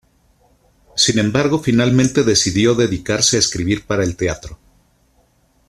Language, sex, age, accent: Spanish, male, 50-59, México